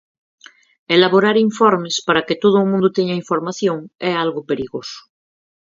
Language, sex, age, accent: Galician, female, 40-49, Oriental (común en zona oriental)